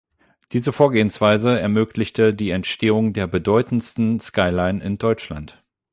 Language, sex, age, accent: German, male, 30-39, Deutschland Deutsch